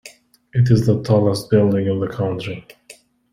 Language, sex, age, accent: English, male, 30-39, United States English